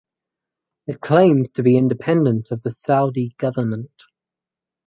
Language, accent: English, Australian English